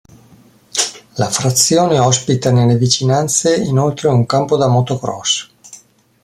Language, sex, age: Italian, male, 50-59